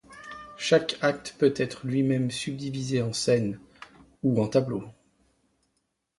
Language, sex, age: French, male, 30-39